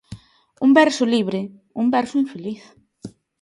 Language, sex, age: Galician, female, 19-29